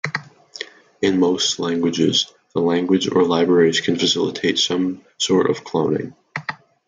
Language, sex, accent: English, male, United States English